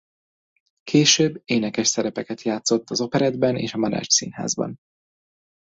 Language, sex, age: Hungarian, male, 30-39